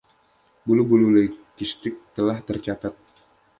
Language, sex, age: Indonesian, male, 19-29